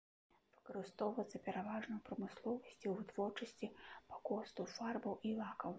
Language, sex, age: Belarusian, female, 30-39